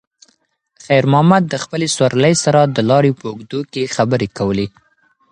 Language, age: Pashto, 19-29